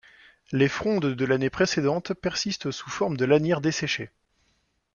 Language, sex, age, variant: French, male, 30-39, Français de métropole